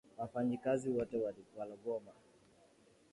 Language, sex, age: Swahili, male, 19-29